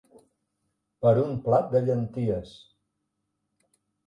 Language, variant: Catalan, Central